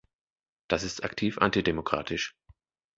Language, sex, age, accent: German, male, 30-39, Deutschland Deutsch